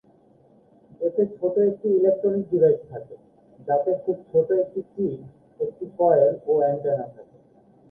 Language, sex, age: Bengali, male, 19-29